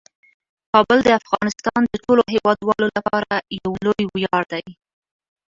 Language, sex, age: Pashto, female, 19-29